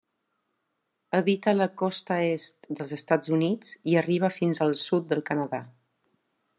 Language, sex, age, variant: Catalan, female, 40-49, Central